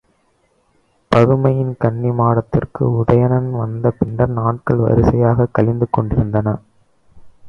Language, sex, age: Tamil, male, 19-29